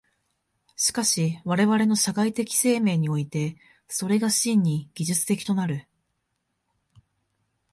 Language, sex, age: Japanese, female, 19-29